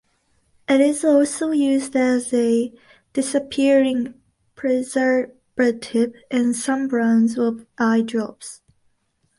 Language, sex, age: English, female, 19-29